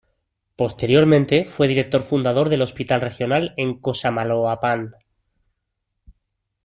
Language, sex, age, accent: Spanish, male, 30-39, España: Sur peninsular (Andalucia, Extremadura, Murcia)